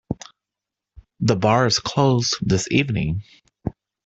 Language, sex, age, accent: English, male, 30-39, United States English